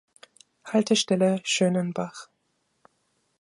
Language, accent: German, Österreichisches Deutsch